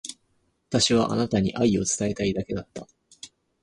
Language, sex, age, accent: Japanese, male, 19-29, 標準語